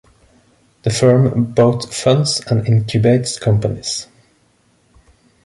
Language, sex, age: English, male, 30-39